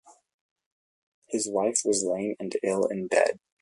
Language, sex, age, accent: English, male, under 19, United States English